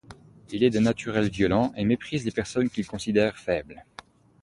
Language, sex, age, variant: French, male, 19-29, Français de métropole